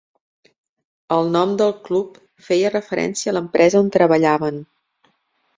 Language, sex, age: Catalan, female, 40-49